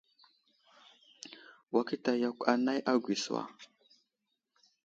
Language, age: Wuzlam, 19-29